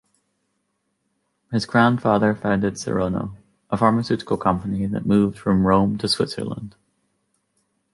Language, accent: English, Scottish English